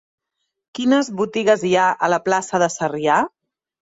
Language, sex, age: Catalan, female, 30-39